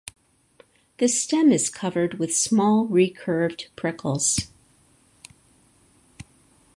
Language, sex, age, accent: English, female, 60-69, United States English